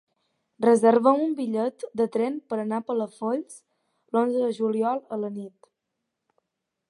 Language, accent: Catalan, balear; valencià; menorquí